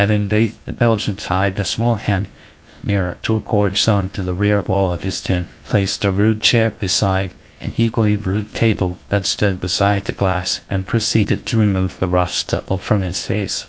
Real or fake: fake